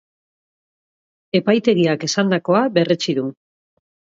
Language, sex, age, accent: Basque, female, 40-49, Mendebalekoa (Araba, Bizkaia, Gipuzkoako mendebaleko herri batzuk)